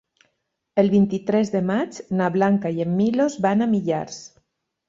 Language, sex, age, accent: Catalan, female, 50-59, valencià